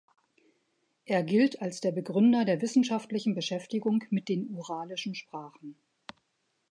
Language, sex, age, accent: German, female, 50-59, Deutschland Deutsch